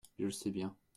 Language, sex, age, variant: French, male, 19-29, Français de métropole